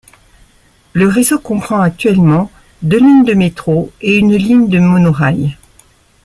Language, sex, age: French, male, 60-69